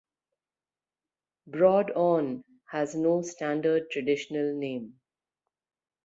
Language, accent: English, India and South Asia (India, Pakistan, Sri Lanka)